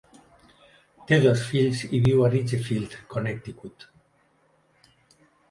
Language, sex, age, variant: Catalan, male, 70-79, Central